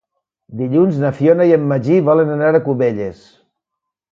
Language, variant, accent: Catalan, Valencià meridional, valencià